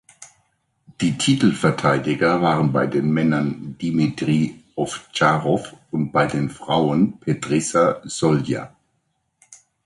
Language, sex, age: German, male, 50-59